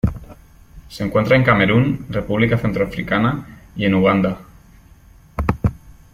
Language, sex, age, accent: Spanish, male, 19-29, España: Centro-Sur peninsular (Madrid, Toledo, Castilla-La Mancha)